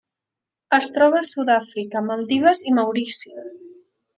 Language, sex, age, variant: Catalan, female, under 19, Central